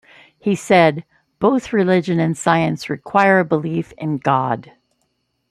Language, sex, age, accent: English, female, 60-69, United States English